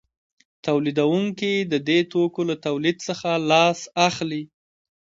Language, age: Pashto, 30-39